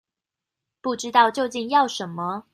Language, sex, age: Chinese, female, 19-29